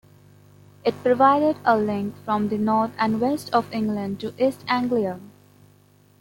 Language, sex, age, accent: English, female, under 19, India and South Asia (India, Pakistan, Sri Lanka)